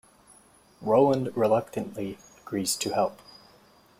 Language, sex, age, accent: English, male, 19-29, United States English